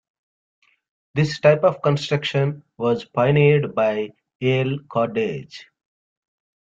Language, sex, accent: English, male, England English